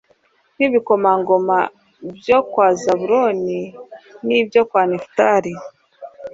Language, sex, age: Kinyarwanda, female, 30-39